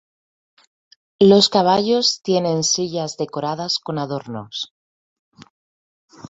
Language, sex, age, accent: Spanish, female, 30-39, España: Centro-Sur peninsular (Madrid, Toledo, Castilla-La Mancha)